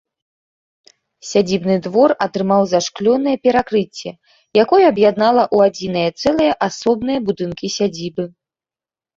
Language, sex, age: Belarusian, female, 19-29